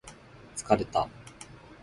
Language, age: Japanese, 19-29